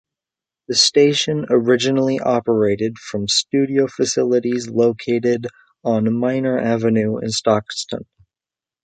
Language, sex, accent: English, male, United States English